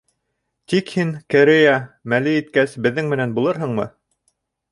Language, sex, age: Bashkir, male, 30-39